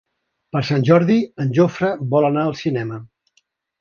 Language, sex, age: Catalan, male, 70-79